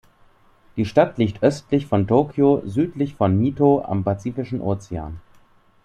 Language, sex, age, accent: German, male, 30-39, Deutschland Deutsch